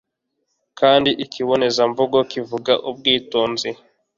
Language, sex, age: Kinyarwanda, male, 19-29